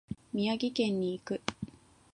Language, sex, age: Japanese, female, 19-29